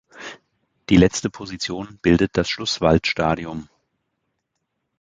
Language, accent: German, Deutschland Deutsch